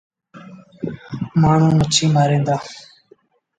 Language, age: Sindhi Bhil, 19-29